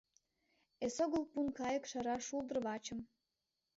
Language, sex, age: Mari, female, under 19